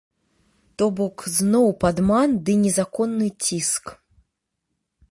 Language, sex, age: Belarusian, female, 40-49